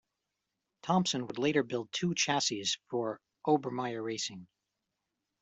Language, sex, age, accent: English, male, 40-49, United States English